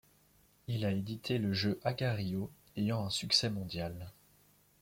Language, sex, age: French, male, 19-29